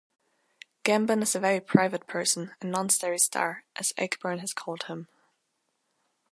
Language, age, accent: English, under 19, United States English